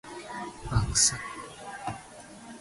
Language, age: Indonesian, 19-29